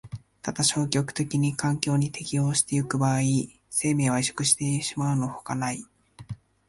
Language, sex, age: Japanese, male, 19-29